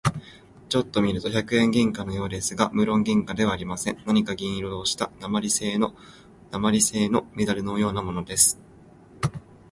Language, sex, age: Japanese, male, under 19